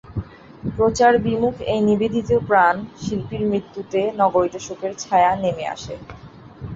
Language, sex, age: Bengali, female, 19-29